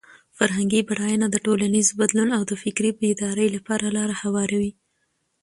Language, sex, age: Pashto, female, 19-29